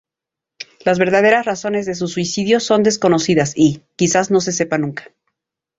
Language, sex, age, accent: Spanish, female, 40-49, México